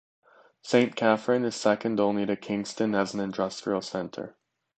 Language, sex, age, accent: English, male, under 19, United States English